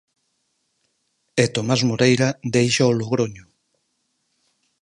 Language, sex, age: Galician, male, 50-59